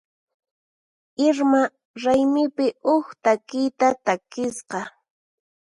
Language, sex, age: Puno Quechua, female, 19-29